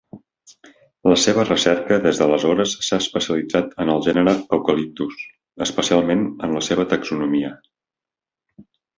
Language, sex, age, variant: Catalan, male, 30-39, Nord-Occidental